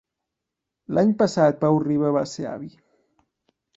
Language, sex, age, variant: Catalan, male, 19-29, Central